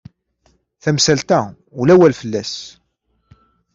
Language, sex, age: Kabyle, male, 30-39